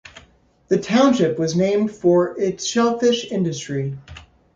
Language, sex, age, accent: English, male, 30-39, United States English